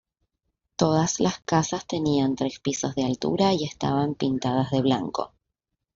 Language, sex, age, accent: Spanish, female, 30-39, Rioplatense: Argentina, Uruguay, este de Bolivia, Paraguay